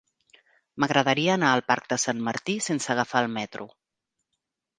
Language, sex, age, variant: Catalan, female, 40-49, Central